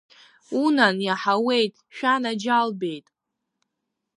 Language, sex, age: Abkhazian, female, under 19